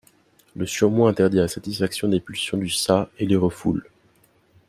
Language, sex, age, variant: French, male, 19-29, Français de métropole